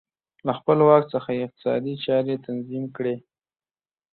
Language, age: Pashto, 19-29